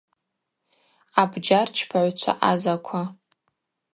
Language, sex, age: Abaza, female, 19-29